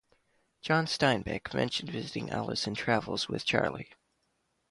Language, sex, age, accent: English, male, under 19, United States English